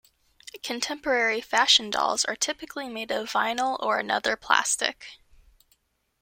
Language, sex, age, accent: English, female, 19-29, United States English